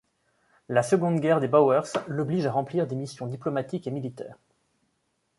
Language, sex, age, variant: French, male, 30-39, Français de métropole